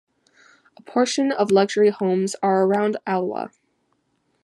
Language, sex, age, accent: English, female, under 19, United States English